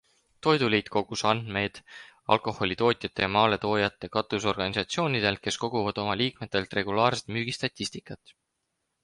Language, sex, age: Estonian, male, 19-29